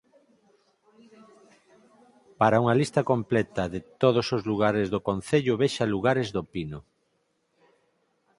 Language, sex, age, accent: Galician, male, 50-59, Central (gheada)